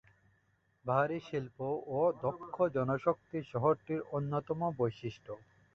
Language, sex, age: Bengali, male, 19-29